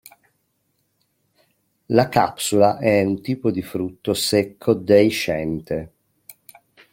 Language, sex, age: Italian, male, 50-59